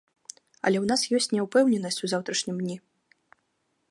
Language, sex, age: Belarusian, female, 19-29